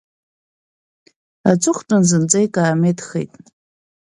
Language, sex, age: Abkhazian, female, 30-39